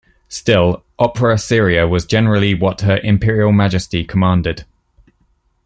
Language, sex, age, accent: English, male, 30-39, England English